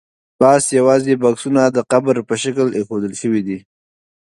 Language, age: Pashto, 30-39